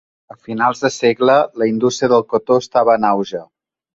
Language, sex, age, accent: Catalan, male, 40-49, balear; central